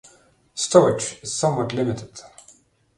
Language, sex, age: English, male, 40-49